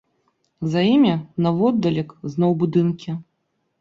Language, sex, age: Belarusian, female, 30-39